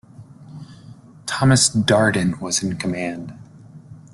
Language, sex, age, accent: English, male, 19-29, United States English